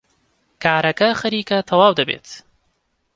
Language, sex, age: Central Kurdish, male, 19-29